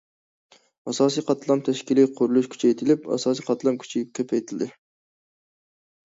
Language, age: Uyghur, 19-29